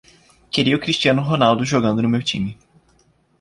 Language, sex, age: Portuguese, male, 19-29